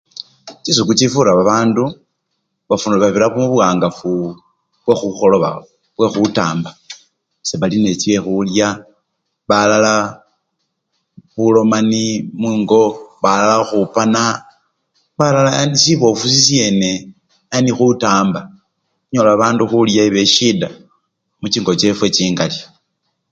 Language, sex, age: Luyia, male, 60-69